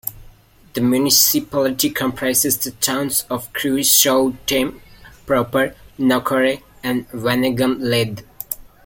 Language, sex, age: English, male, 19-29